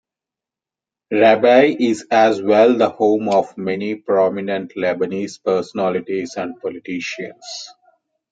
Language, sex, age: English, male, 30-39